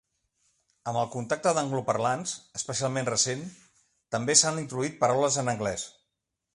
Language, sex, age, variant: Catalan, male, 50-59, Central